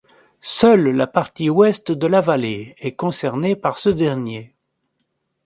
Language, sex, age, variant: French, male, 60-69, Français de métropole